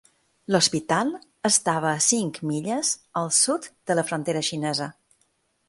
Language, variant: Catalan, Balear